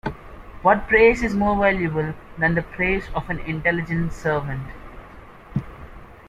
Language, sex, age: English, male, 19-29